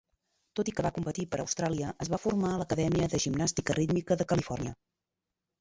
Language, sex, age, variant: Catalan, female, 50-59, Central